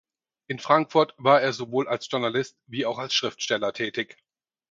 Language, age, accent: German, 40-49, Deutschland Deutsch